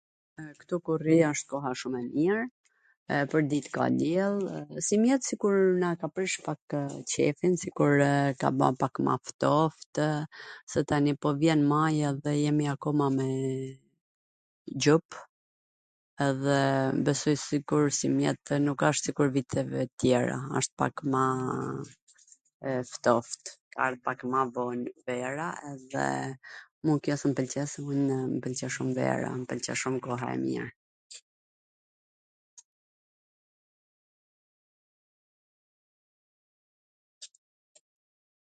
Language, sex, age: Gheg Albanian, female, 40-49